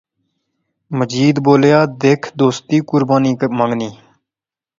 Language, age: Pahari-Potwari, 19-29